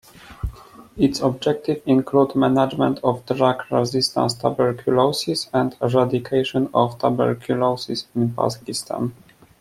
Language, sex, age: English, male, 19-29